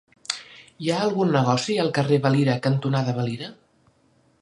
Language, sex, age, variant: Catalan, female, 40-49, Central